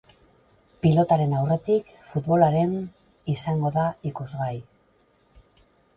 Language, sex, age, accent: Basque, female, 50-59, Mendebalekoa (Araba, Bizkaia, Gipuzkoako mendebaleko herri batzuk)